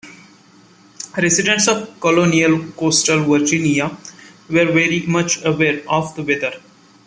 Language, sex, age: English, male, 19-29